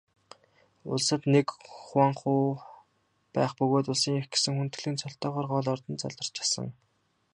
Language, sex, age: Mongolian, male, 19-29